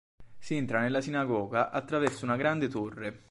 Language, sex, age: Italian, male, 19-29